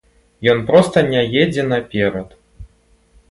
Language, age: Belarusian, 19-29